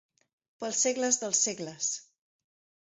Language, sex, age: Catalan, female, 40-49